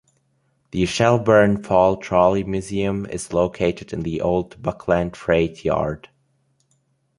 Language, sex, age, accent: English, male, under 19, England English